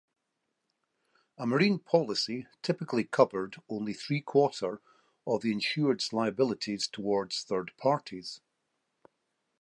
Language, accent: English, Scottish English